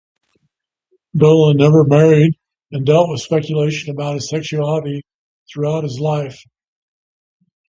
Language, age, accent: English, 60-69, United States English